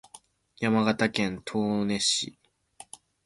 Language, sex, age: Japanese, male, 19-29